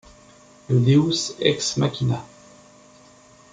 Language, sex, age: French, male, 50-59